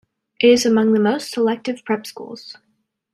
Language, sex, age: English, female, under 19